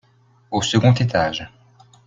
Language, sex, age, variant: French, male, 19-29, Français de métropole